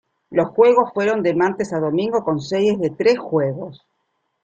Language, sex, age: Spanish, female, 50-59